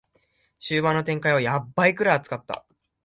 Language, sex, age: Japanese, male, 19-29